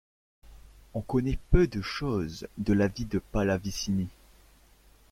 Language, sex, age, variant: French, male, 19-29, Français de métropole